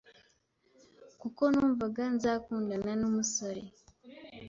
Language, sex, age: Kinyarwanda, female, 19-29